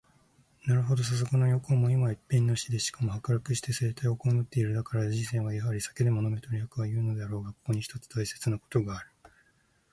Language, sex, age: Japanese, male, 19-29